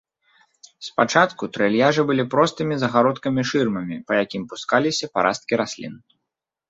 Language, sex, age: Belarusian, male, 30-39